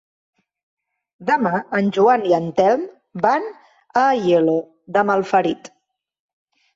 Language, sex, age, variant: Catalan, female, 30-39, Central